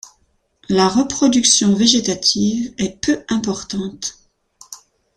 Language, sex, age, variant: French, female, 50-59, Français de métropole